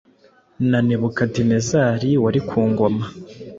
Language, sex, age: Kinyarwanda, male, 19-29